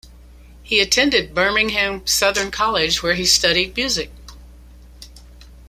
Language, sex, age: English, female, 70-79